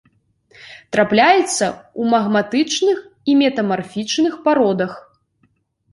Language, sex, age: Belarusian, female, 19-29